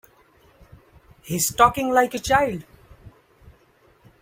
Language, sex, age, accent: English, female, 30-39, India and South Asia (India, Pakistan, Sri Lanka)